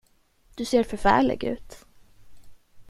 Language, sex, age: Swedish, female, 19-29